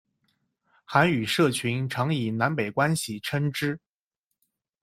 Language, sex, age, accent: Chinese, male, 19-29, 出生地：江苏省